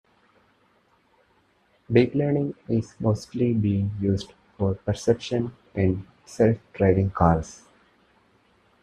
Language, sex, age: English, male, 19-29